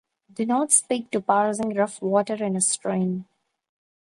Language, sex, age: English, female, 19-29